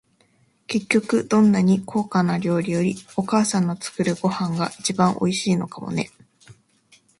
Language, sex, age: Japanese, female, 19-29